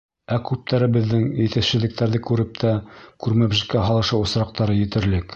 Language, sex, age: Bashkir, male, 60-69